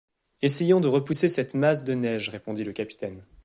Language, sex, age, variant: French, male, 19-29, Français de métropole